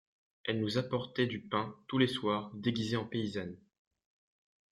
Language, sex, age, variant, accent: French, male, 19-29, Français des départements et régions d'outre-mer, Français de La Réunion